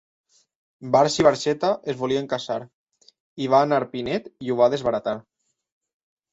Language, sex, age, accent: Catalan, male, 19-29, valencià